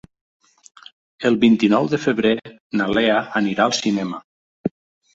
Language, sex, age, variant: Catalan, male, 50-59, Nord-Occidental